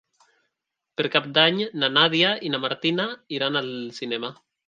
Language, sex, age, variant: Catalan, male, 19-29, Central